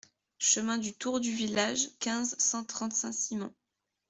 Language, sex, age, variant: French, female, 19-29, Français de métropole